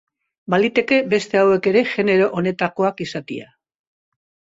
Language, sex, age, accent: Basque, female, 70-79, Mendebalekoa (Araba, Bizkaia, Gipuzkoako mendebaleko herri batzuk)